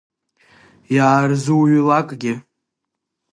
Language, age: Abkhazian, under 19